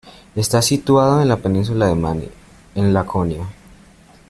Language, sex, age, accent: Spanish, male, under 19, Andino-Pacífico: Colombia, Perú, Ecuador, oeste de Bolivia y Venezuela andina